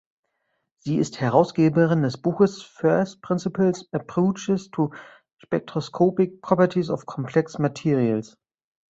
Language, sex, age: German, male, 30-39